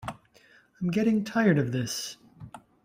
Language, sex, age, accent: English, male, 40-49, United States English